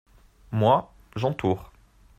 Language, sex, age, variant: French, male, 19-29, Français de métropole